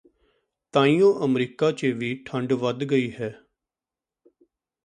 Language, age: Punjabi, 40-49